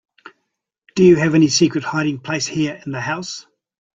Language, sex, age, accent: English, male, 60-69, New Zealand English